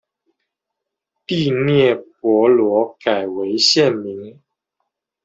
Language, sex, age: Chinese, male, 40-49